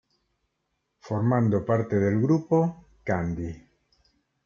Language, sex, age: Spanish, male, 60-69